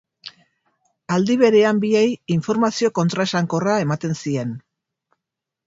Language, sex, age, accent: Basque, female, 50-59, Erdialdekoa edo Nafarra (Gipuzkoa, Nafarroa)